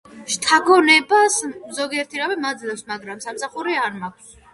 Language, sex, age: Georgian, female, under 19